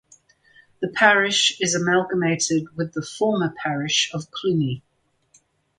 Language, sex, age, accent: English, female, 70-79, England English